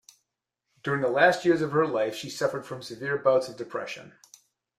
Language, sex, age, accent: English, male, 40-49, United States English